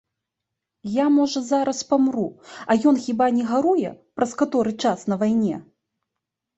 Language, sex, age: Belarusian, female, 19-29